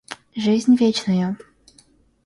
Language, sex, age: Russian, female, under 19